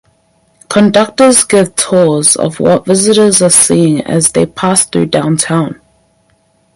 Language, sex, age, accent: English, female, 19-29, New Zealand English